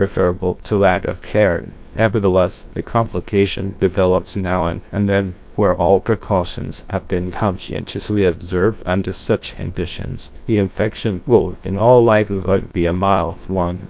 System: TTS, GlowTTS